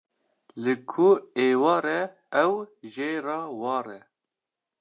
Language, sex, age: Kurdish, male, under 19